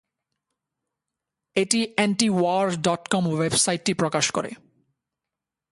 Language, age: Bengali, 19-29